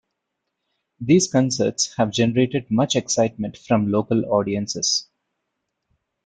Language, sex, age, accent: English, male, 30-39, India and South Asia (India, Pakistan, Sri Lanka)